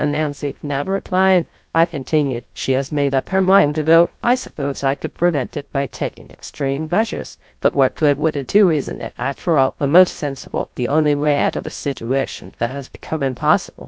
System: TTS, GlowTTS